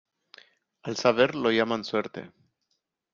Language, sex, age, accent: Spanish, male, 30-39, América central